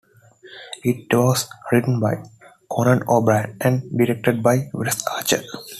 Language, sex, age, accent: English, male, 19-29, India and South Asia (India, Pakistan, Sri Lanka)